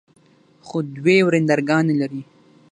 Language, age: Pashto, under 19